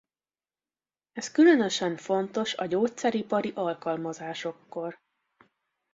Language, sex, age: Hungarian, female, 19-29